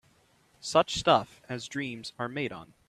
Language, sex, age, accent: English, male, 19-29, United States English